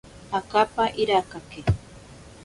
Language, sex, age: Ashéninka Perené, female, 40-49